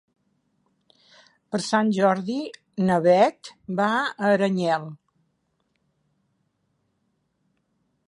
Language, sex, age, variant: Catalan, female, 70-79, Central